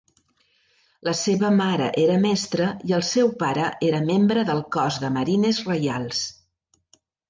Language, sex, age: Catalan, female, 60-69